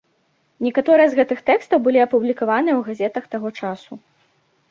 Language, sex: Belarusian, female